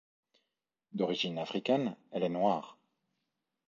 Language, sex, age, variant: French, male, 30-39, Français de métropole